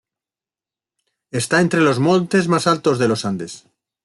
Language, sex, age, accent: Spanish, male, 40-49, España: Centro-Sur peninsular (Madrid, Toledo, Castilla-La Mancha)